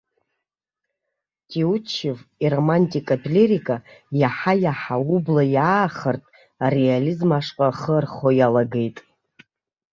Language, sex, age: Abkhazian, female, 30-39